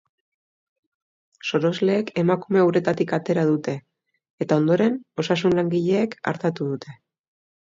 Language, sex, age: Basque, female, 30-39